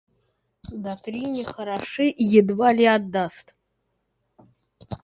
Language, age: Russian, under 19